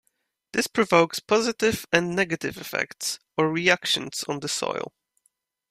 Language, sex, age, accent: English, male, 19-29, England English